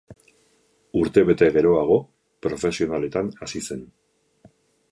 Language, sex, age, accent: Basque, male, 50-59, Erdialdekoa edo Nafarra (Gipuzkoa, Nafarroa)